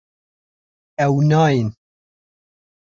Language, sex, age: Kurdish, male, 19-29